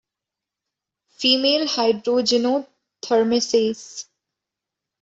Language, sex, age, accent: English, female, 19-29, India and South Asia (India, Pakistan, Sri Lanka)